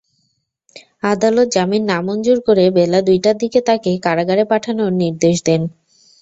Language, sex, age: Bengali, female, 19-29